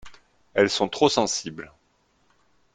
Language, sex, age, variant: French, male, 30-39, Français de métropole